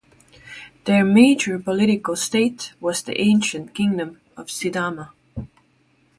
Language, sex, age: English, female, 19-29